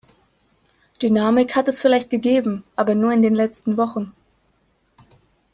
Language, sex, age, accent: German, female, 19-29, Deutschland Deutsch